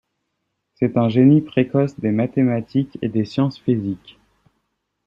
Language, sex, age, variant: French, male, 19-29, Français de métropole